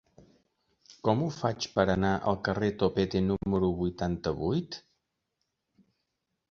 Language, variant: Catalan, Central